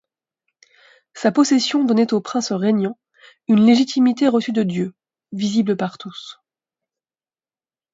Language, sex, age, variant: French, female, 30-39, Français de métropole